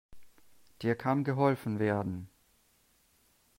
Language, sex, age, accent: German, male, 30-39, Deutschland Deutsch